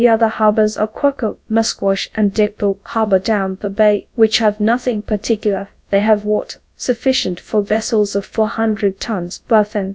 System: TTS, GradTTS